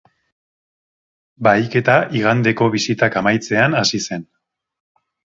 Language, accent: Basque, Erdialdekoa edo Nafarra (Gipuzkoa, Nafarroa)